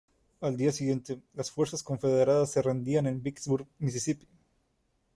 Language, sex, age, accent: Spanish, male, 19-29, México